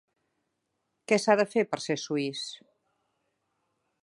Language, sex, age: Catalan, female, 50-59